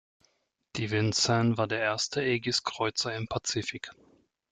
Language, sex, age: German, male, 30-39